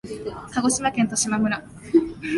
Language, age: Japanese, 19-29